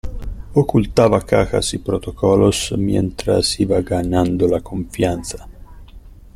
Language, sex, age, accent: Spanish, male, 50-59, Caribe: Cuba, Venezuela, Puerto Rico, República Dominicana, Panamá, Colombia caribeña, México caribeño, Costa del golfo de México